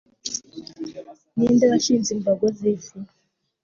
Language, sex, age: Kinyarwanda, female, 19-29